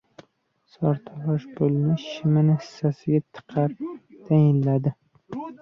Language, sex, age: Uzbek, male, 19-29